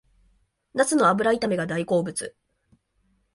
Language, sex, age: Japanese, female, 19-29